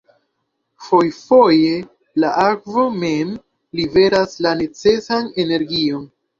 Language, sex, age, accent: Esperanto, male, 19-29, Internacia